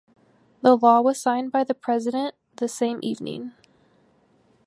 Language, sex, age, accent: English, female, 19-29, United States English